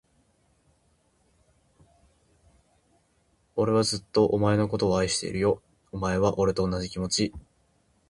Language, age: Japanese, 19-29